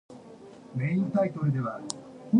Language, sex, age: English, female, 19-29